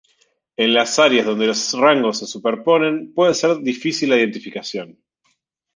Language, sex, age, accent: Spanish, male, 30-39, Rioplatense: Argentina, Uruguay, este de Bolivia, Paraguay